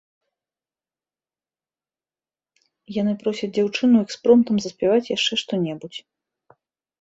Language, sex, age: Belarusian, female, 30-39